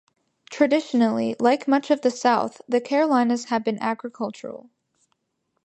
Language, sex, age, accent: English, female, under 19, United States English